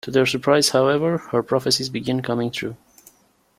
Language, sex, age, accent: English, male, 30-39, United States English